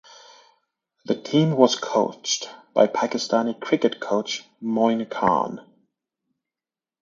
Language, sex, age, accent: English, male, 30-39, United States English